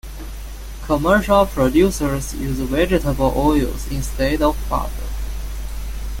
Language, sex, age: English, male, 19-29